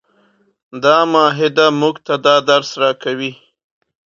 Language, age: Pashto, 30-39